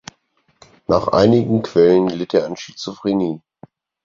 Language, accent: German, Deutschland Deutsch